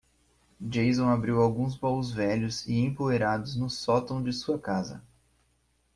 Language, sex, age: Portuguese, male, 19-29